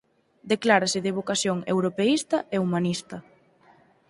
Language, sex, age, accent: Galician, female, 19-29, Atlántico (seseo e gheada)